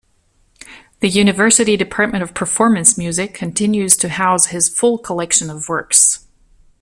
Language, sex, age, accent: English, female, 50-59, United States English